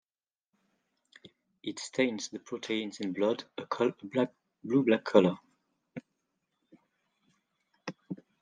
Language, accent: English, England English